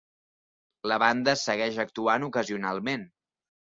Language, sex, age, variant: Catalan, male, 19-29, Central